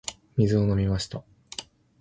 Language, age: Japanese, 19-29